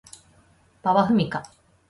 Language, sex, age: Japanese, female, 30-39